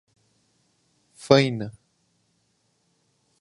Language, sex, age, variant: Portuguese, male, 30-39, Portuguese (Brasil)